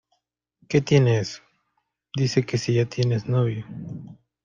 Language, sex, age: Spanish, male, 19-29